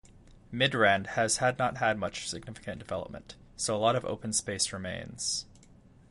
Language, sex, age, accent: English, male, 19-29, Canadian English